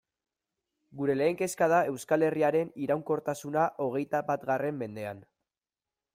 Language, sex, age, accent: Basque, male, 19-29, Mendebalekoa (Araba, Bizkaia, Gipuzkoako mendebaleko herri batzuk)